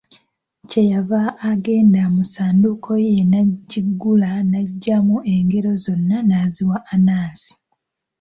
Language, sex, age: Ganda, female, 19-29